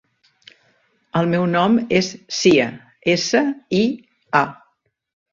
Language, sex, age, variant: Catalan, female, 60-69, Central